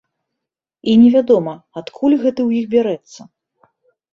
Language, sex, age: Belarusian, female, 30-39